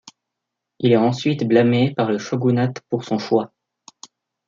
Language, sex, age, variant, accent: French, male, 19-29, Français d'Europe, Français de Suisse